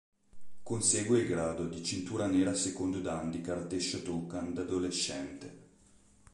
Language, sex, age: Italian, male, 30-39